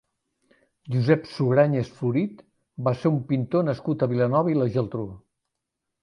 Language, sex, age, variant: Catalan, male, 70-79, Central